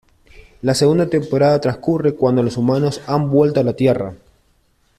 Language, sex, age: Spanish, male, 30-39